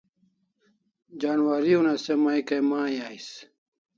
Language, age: Kalasha, 40-49